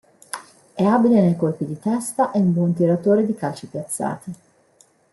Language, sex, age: Italian, female, 40-49